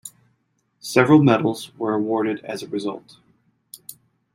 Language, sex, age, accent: English, male, 30-39, United States English